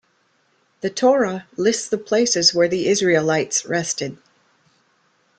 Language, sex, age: English, female, 60-69